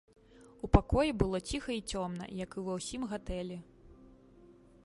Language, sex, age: Belarusian, female, 19-29